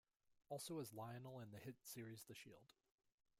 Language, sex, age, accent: English, male, 30-39, United States English